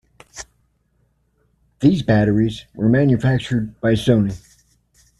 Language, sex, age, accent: English, male, 50-59, United States English